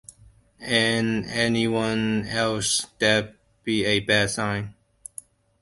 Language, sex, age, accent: English, male, 19-29, Hong Kong English